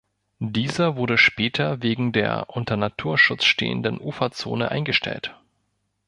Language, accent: German, Deutschland Deutsch